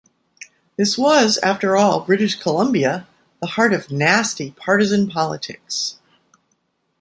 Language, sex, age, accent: English, female, 60-69, United States English